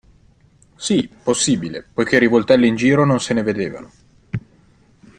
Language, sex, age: Italian, male, 19-29